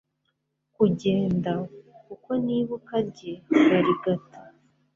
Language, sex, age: Kinyarwanda, female, 19-29